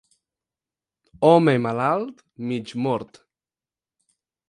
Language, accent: Catalan, aprenent (recent, des del castellà)